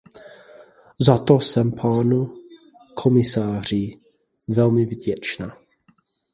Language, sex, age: Czech, male, 19-29